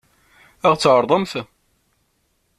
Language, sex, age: Kabyle, male, 50-59